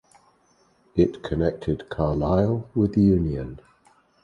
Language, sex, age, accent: English, male, 60-69, England English